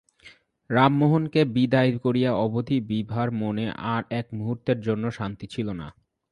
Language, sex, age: Bengali, male, 19-29